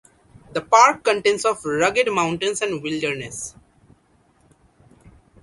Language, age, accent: English, 19-29, India and South Asia (India, Pakistan, Sri Lanka)